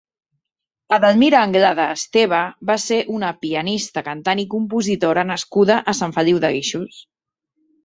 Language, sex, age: Catalan, female, 30-39